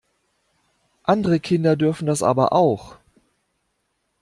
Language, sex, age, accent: German, male, 40-49, Deutschland Deutsch